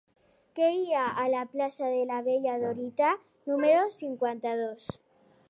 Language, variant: Catalan, Central